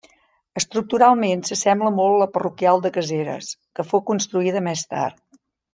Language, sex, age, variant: Catalan, female, 50-59, Central